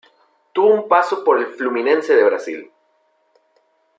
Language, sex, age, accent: Spanish, male, 19-29, México